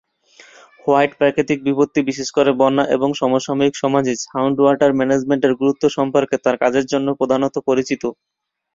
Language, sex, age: Bengali, male, 19-29